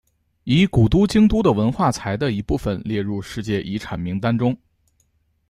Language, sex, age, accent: Chinese, male, 19-29, 出生地：河北省